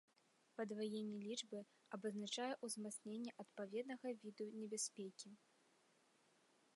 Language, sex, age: Belarusian, female, 19-29